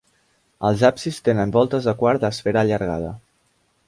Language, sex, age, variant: Catalan, male, 19-29, Central